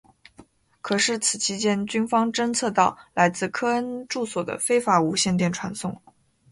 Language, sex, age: Chinese, female, 19-29